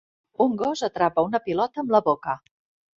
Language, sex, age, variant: Catalan, female, 50-59, Central